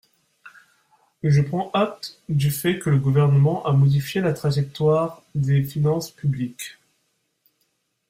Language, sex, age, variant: French, male, 19-29, Français de métropole